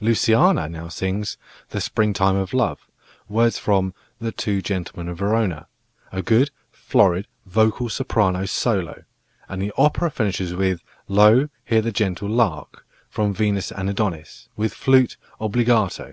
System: none